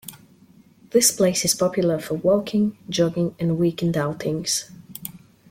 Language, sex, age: English, male, under 19